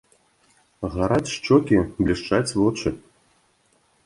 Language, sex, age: Belarusian, male, 30-39